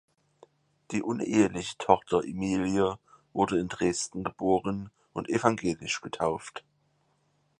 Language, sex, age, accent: German, male, 19-29, Deutschland Deutsch